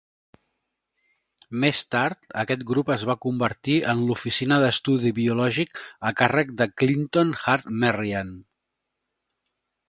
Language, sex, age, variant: Catalan, male, 50-59, Central